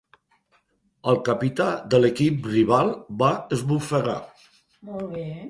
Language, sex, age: Catalan, male, 60-69